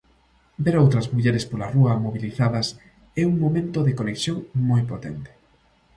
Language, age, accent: Galician, under 19, Normativo (estándar)